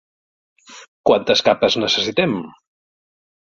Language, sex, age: Catalan, male, 60-69